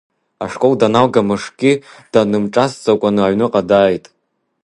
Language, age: Abkhazian, under 19